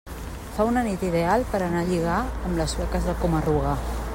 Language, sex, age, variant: Catalan, female, 50-59, Central